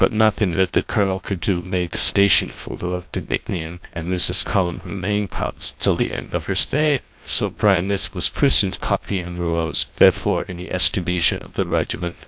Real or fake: fake